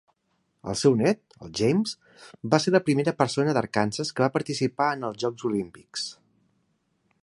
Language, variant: Catalan, Central